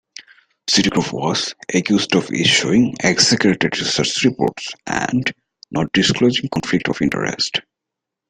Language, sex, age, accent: English, male, 19-29, United States English